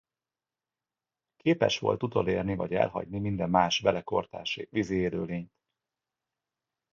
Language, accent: Hungarian, budapesti